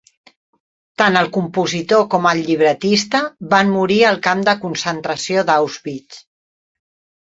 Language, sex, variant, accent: Catalan, female, Central, Barceloní